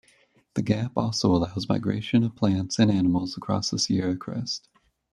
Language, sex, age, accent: English, male, 19-29, United States English